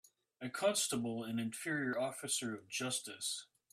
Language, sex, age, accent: English, male, 40-49, Canadian English